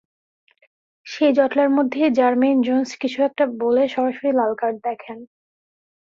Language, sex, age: Bengali, female, 19-29